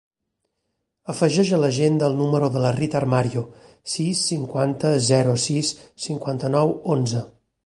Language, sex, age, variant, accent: Catalan, male, 30-39, Balear, mallorquí